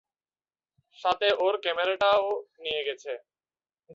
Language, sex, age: Bengali, male, 19-29